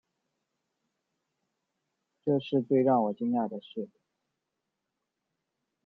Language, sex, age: Chinese, male, 19-29